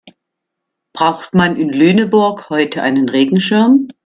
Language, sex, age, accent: German, female, 50-59, Deutschland Deutsch